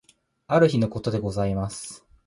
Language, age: Japanese, 19-29